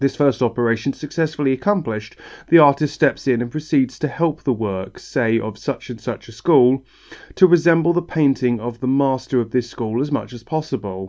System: none